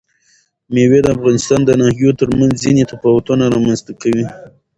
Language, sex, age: Pashto, male, 19-29